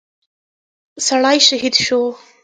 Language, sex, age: Pashto, female, under 19